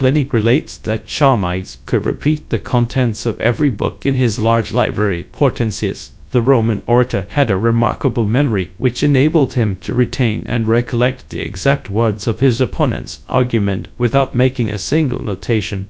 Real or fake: fake